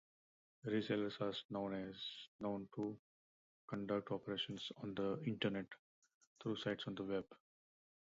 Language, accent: English, India and South Asia (India, Pakistan, Sri Lanka)